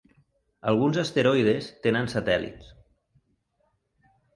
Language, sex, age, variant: Catalan, male, 40-49, Central